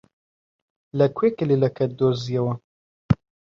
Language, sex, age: Central Kurdish, male, 19-29